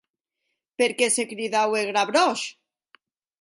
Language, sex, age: Occitan, female, 30-39